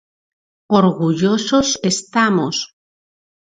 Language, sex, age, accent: Galician, female, 40-49, Normativo (estándar)